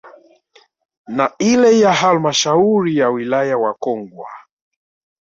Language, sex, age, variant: Swahili, male, 40-49, Kiswahili cha Bara ya Tanzania